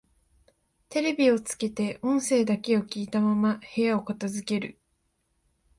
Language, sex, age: Japanese, female, 19-29